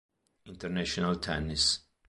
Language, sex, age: Italian, male, 40-49